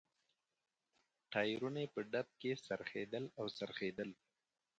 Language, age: Pashto, 19-29